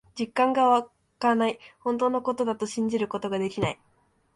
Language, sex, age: Japanese, female, 19-29